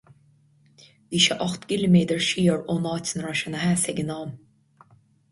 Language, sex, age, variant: Irish, female, 30-39, Gaeilge Chonnacht